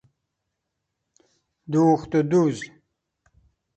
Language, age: Persian, 70-79